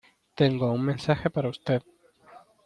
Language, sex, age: Spanish, male, 19-29